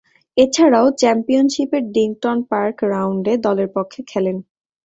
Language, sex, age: Bengali, female, 19-29